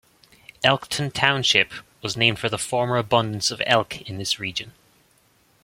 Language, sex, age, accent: English, male, 30-39, Irish English